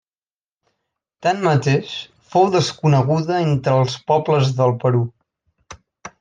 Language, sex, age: Catalan, male, under 19